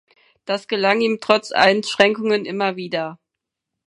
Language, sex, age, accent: German, female, 19-29, Deutschland Deutsch